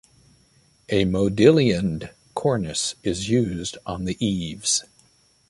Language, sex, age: English, male, 60-69